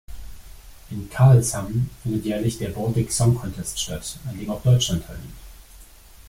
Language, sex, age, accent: German, male, 30-39, Deutschland Deutsch